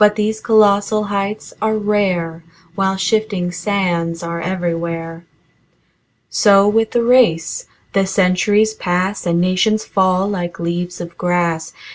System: none